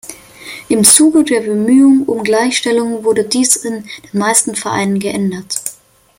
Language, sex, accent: German, male, Deutschland Deutsch